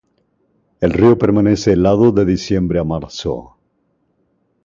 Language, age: Spanish, 50-59